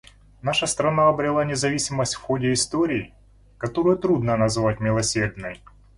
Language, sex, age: Russian, male, 40-49